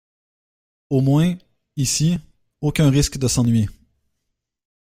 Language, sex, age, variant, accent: French, male, 19-29, Français d'Amérique du Nord, Français du Canada